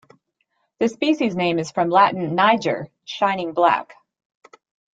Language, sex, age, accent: English, female, 30-39, United States English